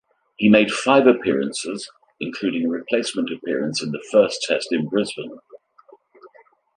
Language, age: English, 60-69